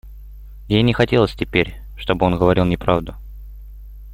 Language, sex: Russian, male